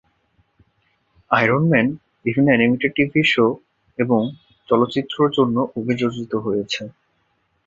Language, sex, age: Bengali, male, 19-29